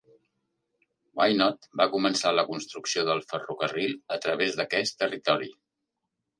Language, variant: Catalan, Central